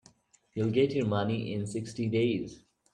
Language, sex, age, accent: English, male, 19-29, India and South Asia (India, Pakistan, Sri Lanka)